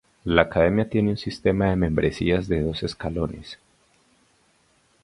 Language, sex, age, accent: Spanish, male, 30-39, Andino-Pacífico: Colombia, Perú, Ecuador, oeste de Bolivia y Venezuela andina